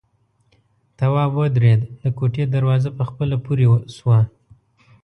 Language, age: Pashto, 19-29